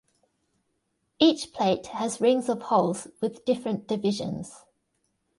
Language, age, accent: English, 30-39, Australian English